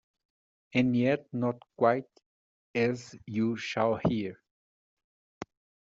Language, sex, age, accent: English, male, 30-39, United States English